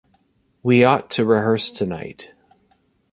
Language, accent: English, United States English